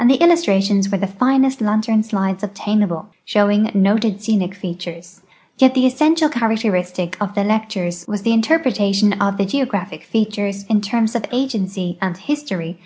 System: none